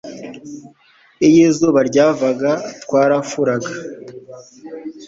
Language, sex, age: Kinyarwanda, male, 40-49